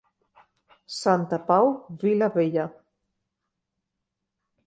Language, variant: Catalan, Nord-Occidental